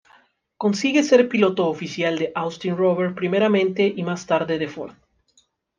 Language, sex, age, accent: Spanish, male, 19-29, México